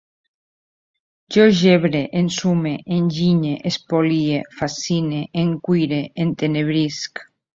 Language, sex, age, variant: Catalan, female, 50-59, Central